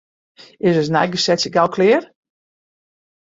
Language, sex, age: Western Frisian, female, 50-59